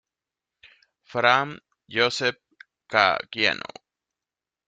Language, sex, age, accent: Spanish, male, 30-39, Caribe: Cuba, Venezuela, Puerto Rico, República Dominicana, Panamá, Colombia caribeña, México caribeño, Costa del golfo de México